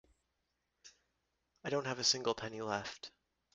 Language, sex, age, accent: English, male, under 19, United States English